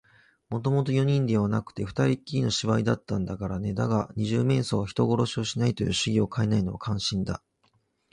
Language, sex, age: Japanese, male, 40-49